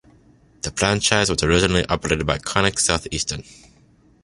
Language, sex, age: English, male, 19-29